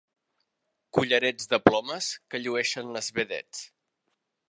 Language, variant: Catalan, Nord-Occidental